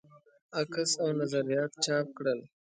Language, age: Pashto, 19-29